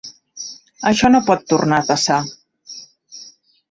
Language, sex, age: Catalan, female, 40-49